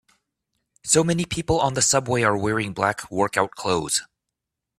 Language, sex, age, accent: English, male, 40-49, United States English